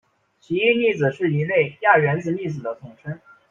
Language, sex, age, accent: Chinese, male, 19-29, 出生地：湖南省